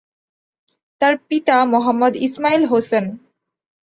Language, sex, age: Bengali, female, 19-29